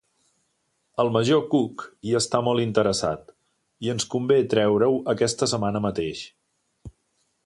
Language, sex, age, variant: Catalan, male, 50-59, Central